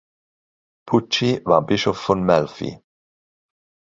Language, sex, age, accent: German, male, 50-59, Deutschland Deutsch